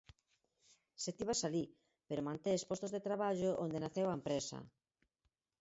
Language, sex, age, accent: Galician, female, 40-49, Central (gheada)